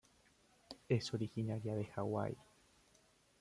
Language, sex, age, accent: Spanish, male, 19-29, Rioplatense: Argentina, Uruguay, este de Bolivia, Paraguay